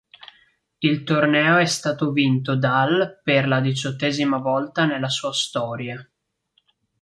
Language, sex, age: Italian, male, 19-29